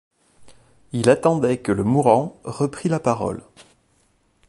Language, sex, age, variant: French, male, 30-39, Français de métropole